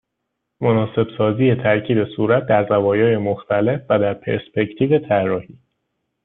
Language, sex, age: Persian, male, 19-29